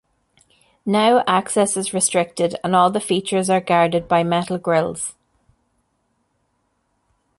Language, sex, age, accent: English, female, 30-39, Irish English